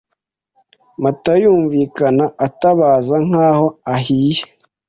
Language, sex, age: Kinyarwanda, male, 19-29